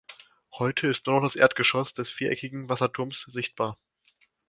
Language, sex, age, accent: German, male, 19-29, Deutschland Deutsch